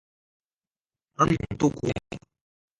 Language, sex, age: Chinese, male, 19-29